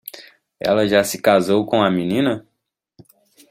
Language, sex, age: Portuguese, male, 19-29